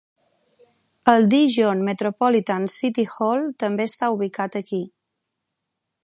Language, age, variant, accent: Catalan, 30-39, Balear, balear; Palma